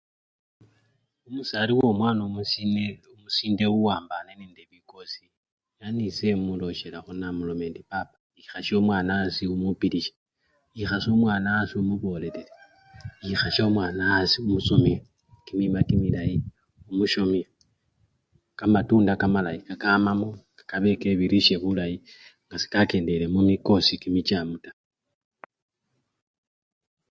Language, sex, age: Luyia, male, 19-29